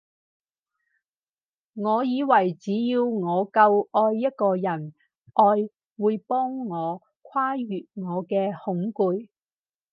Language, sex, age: Cantonese, female, 30-39